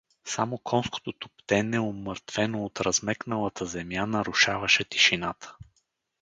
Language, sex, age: Bulgarian, male, 30-39